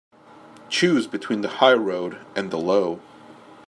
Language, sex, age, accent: English, male, 19-29, United States English